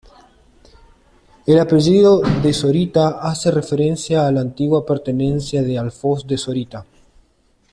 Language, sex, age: Spanish, male, 30-39